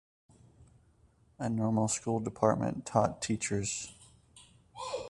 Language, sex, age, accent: English, male, 30-39, United States English